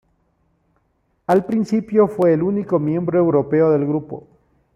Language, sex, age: Spanish, male, 50-59